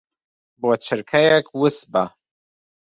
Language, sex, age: Central Kurdish, male, 30-39